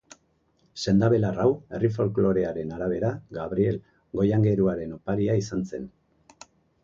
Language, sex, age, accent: Basque, male, 50-59, Erdialdekoa edo Nafarra (Gipuzkoa, Nafarroa)